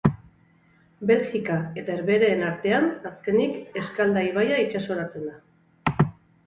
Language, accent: Basque, Erdialdekoa edo Nafarra (Gipuzkoa, Nafarroa)